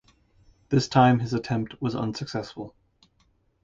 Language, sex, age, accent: English, male, 30-39, United States English